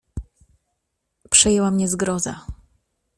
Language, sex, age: Polish, female, 30-39